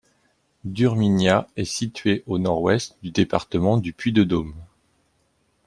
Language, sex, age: French, male, 40-49